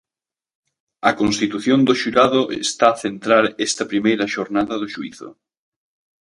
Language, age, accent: Galician, 30-39, Central (gheada)